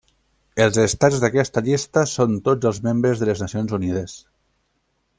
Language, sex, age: Catalan, male, 19-29